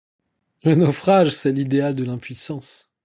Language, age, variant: French, 30-39, Français de métropole